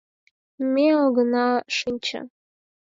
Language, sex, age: Mari, female, under 19